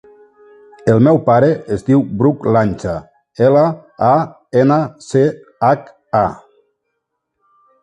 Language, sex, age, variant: Catalan, male, 40-49, Nord-Occidental